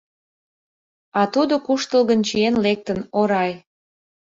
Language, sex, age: Mari, female, 30-39